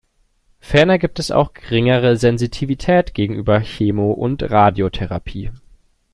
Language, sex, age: German, male, 19-29